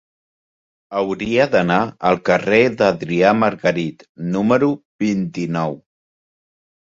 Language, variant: Catalan, Central